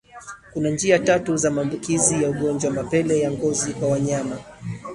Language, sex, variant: Swahili, male, Kiswahili cha Bara ya Tanzania